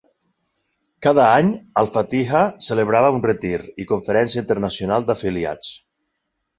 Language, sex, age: Catalan, male, 40-49